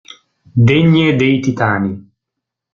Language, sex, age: Italian, male, 19-29